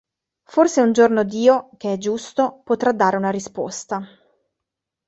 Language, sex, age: Italian, female, 30-39